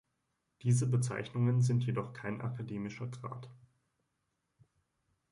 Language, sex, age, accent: German, male, 19-29, Deutschland Deutsch